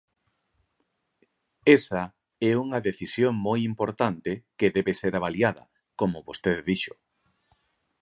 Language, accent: Galician, Normativo (estándar)